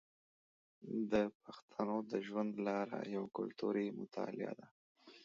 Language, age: Pashto, 30-39